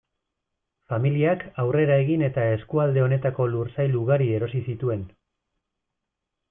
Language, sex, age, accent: Basque, male, 30-39, Erdialdekoa edo Nafarra (Gipuzkoa, Nafarroa)